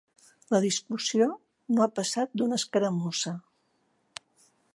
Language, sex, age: Catalan, female, 50-59